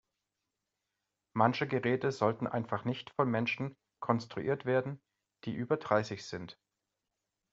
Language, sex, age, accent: German, male, 40-49, Deutschland Deutsch